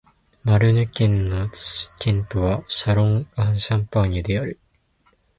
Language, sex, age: Japanese, male, 19-29